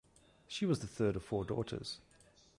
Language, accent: English, Southern African (South Africa, Zimbabwe, Namibia)